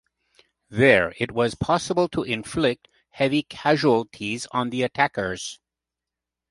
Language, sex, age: English, male, 50-59